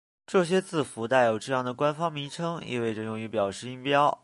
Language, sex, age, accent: Chinese, male, under 19, 出生地：河北省